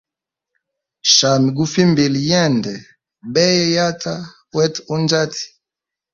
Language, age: Hemba, 19-29